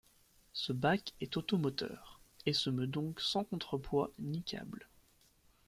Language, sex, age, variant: French, male, 19-29, Français de métropole